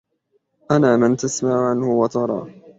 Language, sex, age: Arabic, male, 19-29